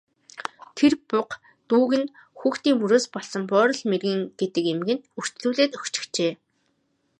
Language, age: Mongolian, 19-29